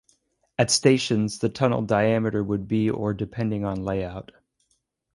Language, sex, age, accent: English, male, 19-29, United States English